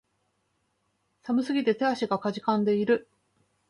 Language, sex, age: Japanese, female, 50-59